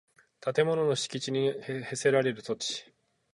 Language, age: Japanese, 30-39